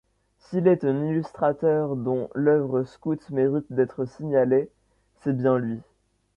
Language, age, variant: French, under 19, Français de métropole